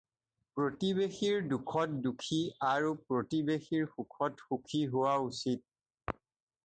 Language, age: Assamese, 40-49